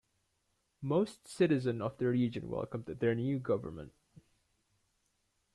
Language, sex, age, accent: English, male, 19-29, Australian English